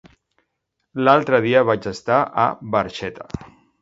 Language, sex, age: Catalan, male, 50-59